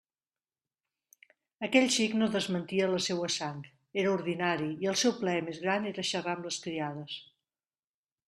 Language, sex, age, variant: Catalan, female, 40-49, Central